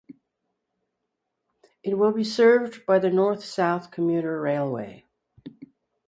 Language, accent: English, Canadian English